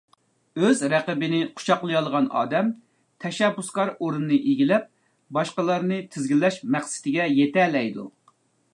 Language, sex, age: Uyghur, male, 30-39